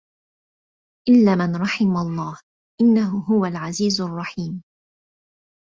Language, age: Arabic, 30-39